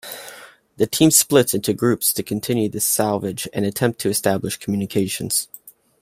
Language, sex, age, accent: English, male, 19-29, United States English